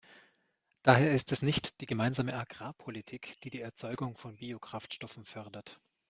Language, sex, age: German, male, 40-49